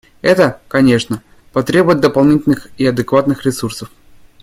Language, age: Russian, 19-29